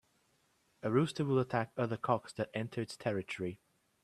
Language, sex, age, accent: English, male, 19-29, England English